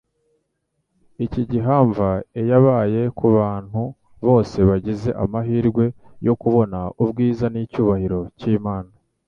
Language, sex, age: Kinyarwanda, male, 19-29